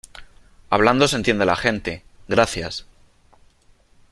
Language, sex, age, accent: Spanish, male, 30-39, España: Norte peninsular (Asturias, Castilla y León, Cantabria, País Vasco, Navarra, Aragón, La Rioja, Guadalajara, Cuenca)